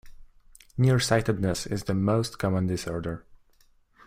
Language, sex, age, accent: English, male, under 19, United States English